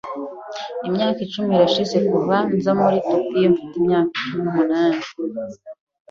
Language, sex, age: Kinyarwanda, female, 19-29